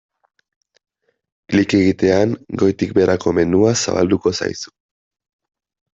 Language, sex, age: Basque, male, 19-29